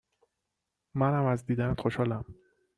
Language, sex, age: Persian, male, 30-39